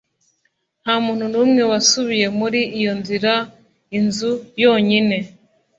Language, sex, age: Kinyarwanda, female, 19-29